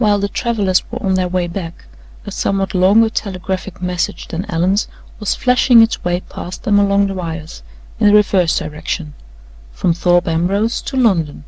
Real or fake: real